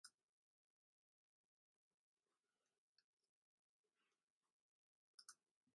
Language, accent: English, United States English